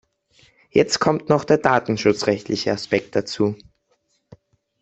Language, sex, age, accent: German, male, under 19, Österreichisches Deutsch